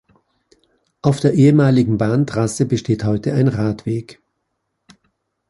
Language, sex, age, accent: German, male, 50-59, Österreichisches Deutsch